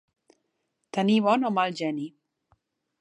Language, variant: Catalan, Central